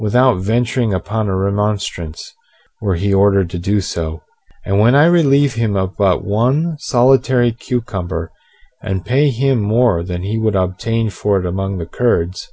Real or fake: real